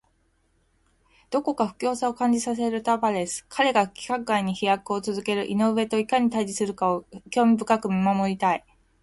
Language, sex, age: Japanese, female, 40-49